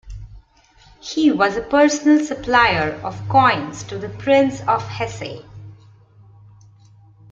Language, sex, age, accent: English, female, 40-49, India and South Asia (India, Pakistan, Sri Lanka)